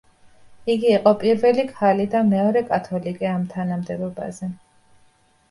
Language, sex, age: Georgian, female, 30-39